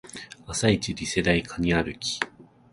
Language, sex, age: Japanese, male, 30-39